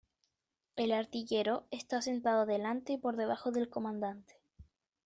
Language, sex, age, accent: Spanish, female, under 19, Chileno: Chile, Cuyo